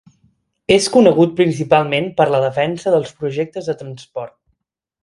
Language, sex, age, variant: Catalan, male, 19-29, Central